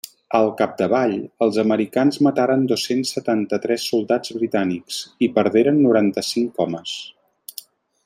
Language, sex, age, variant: Catalan, male, 40-49, Central